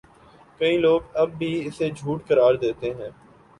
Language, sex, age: Urdu, male, 19-29